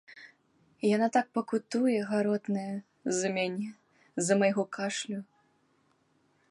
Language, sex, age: Belarusian, female, 19-29